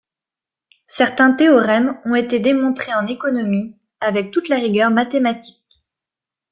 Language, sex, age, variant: French, female, 19-29, Français de métropole